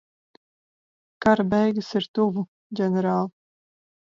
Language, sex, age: Latvian, female, 40-49